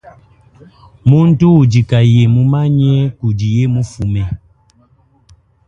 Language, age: Luba-Lulua, 40-49